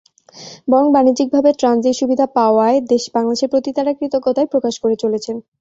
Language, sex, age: Bengali, female, 19-29